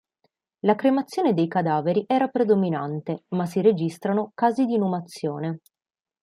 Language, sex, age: Italian, female, 19-29